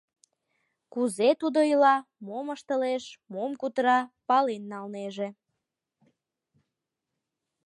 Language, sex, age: Mari, female, 19-29